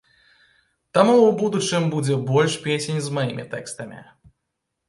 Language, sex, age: Belarusian, male, 19-29